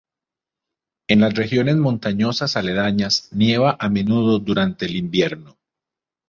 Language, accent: Spanish, América central